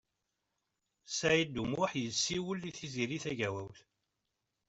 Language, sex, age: Kabyle, male, 40-49